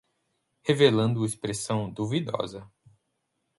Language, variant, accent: Portuguese, Portuguese (Brasil), Paulista